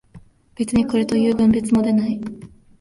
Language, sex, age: Japanese, female, 19-29